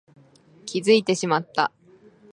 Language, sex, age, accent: Japanese, female, 19-29, 標準語